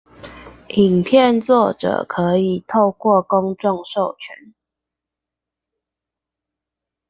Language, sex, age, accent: Chinese, female, 19-29, 出生地：彰化縣